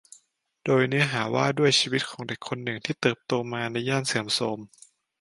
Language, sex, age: Thai, male, under 19